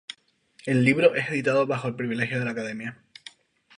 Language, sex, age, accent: Spanish, male, 19-29, España: Islas Canarias